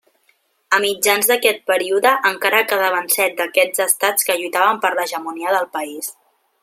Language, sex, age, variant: Catalan, female, 19-29, Central